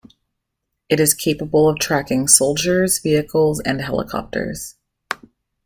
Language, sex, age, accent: English, female, 19-29, United States English